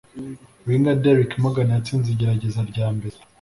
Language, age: Kinyarwanda, 19-29